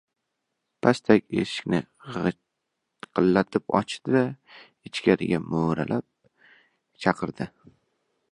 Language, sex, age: Uzbek, male, 19-29